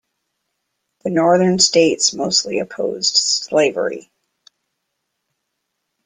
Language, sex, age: English, female, 50-59